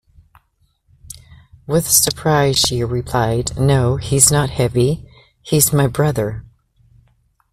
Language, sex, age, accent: English, female, 50-59, United States English